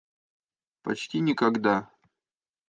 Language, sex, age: Russian, male, 30-39